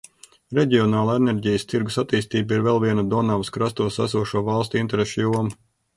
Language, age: Latvian, 40-49